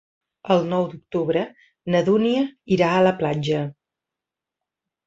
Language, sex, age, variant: Catalan, female, 50-59, Central